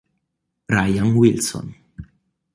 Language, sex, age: Italian, male, 19-29